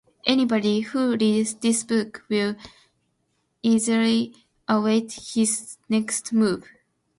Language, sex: English, female